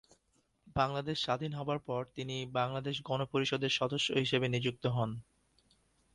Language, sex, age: Bengali, male, 19-29